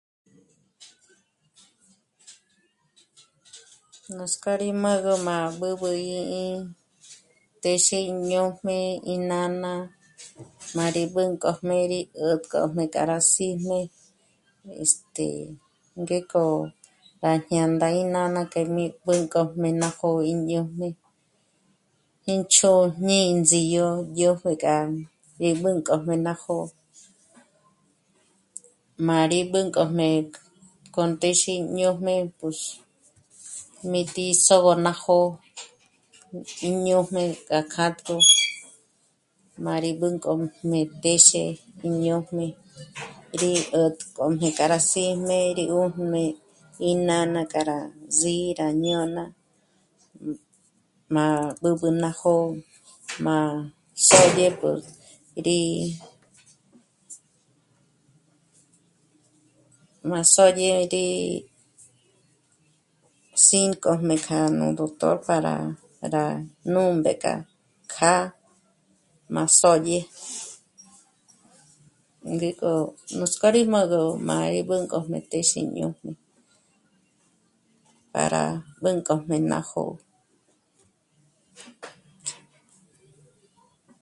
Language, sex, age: Michoacán Mazahua, female, 60-69